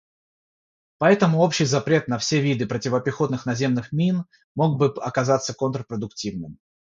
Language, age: Russian, 30-39